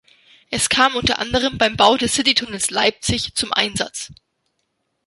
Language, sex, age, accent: German, female, 30-39, Deutschland Deutsch